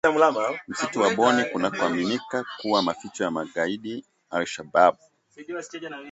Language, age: Swahili, 30-39